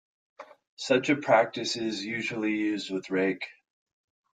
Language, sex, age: English, male, 30-39